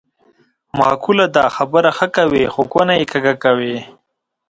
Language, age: Pashto, 19-29